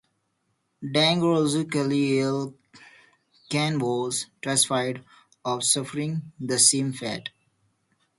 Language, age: English, under 19